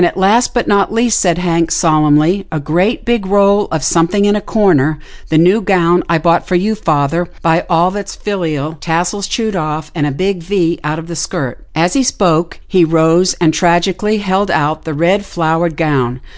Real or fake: real